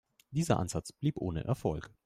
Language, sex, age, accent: German, male, 19-29, Deutschland Deutsch